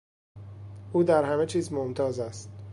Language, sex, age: Persian, male, 19-29